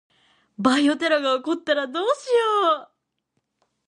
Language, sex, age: Japanese, female, 19-29